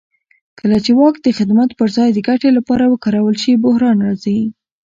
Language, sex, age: Pashto, female, 40-49